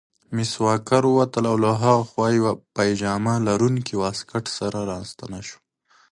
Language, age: Pashto, 30-39